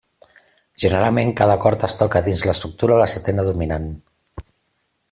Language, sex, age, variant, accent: Catalan, male, 50-59, Central, central